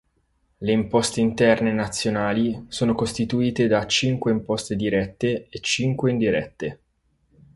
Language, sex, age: Italian, male, 30-39